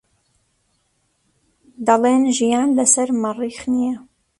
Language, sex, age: Central Kurdish, female, 19-29